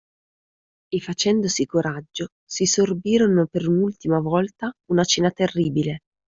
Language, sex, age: Italian, female, 30-39